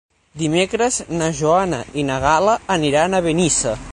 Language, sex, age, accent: Catalan, male, 19-29, central; nord-occidental